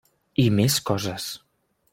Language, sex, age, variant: Catalan, male, 30-39, Central